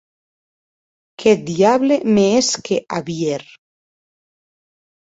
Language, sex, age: Occitan, female, 40-49